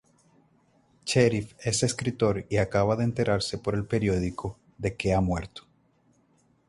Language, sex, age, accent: Spanish, male, 40-49, Caribe: Cuba, Venezuela, Puerto Rico, República Dominicana, Panamá, Colombia caribeña, México caribeño, Costa del golfo de México